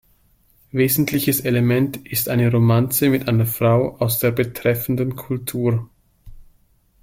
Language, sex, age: German, male, 30-39